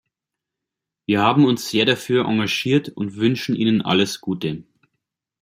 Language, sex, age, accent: German, male, 30-39, Deutschland Deutsch